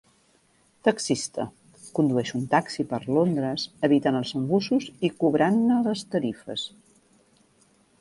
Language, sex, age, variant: Catalan, female, 40-49, Central